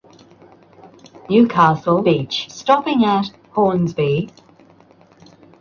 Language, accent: English, Australian English